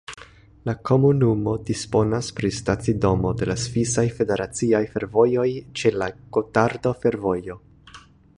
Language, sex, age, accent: Esperanto, male, 19-29, Internacia